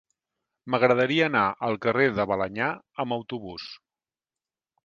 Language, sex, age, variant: Catalan, male, 50-59, Central